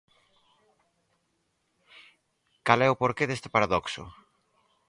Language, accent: Galician, Normativo (estándar)